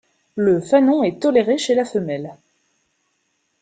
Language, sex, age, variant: French, female, 19-29, Français de métropole